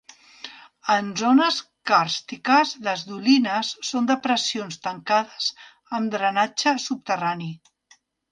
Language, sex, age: Catalan, female, 50-59